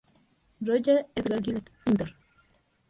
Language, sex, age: Spanish, female, 30-39